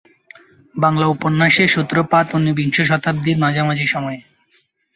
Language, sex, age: Bengali, male, 19-29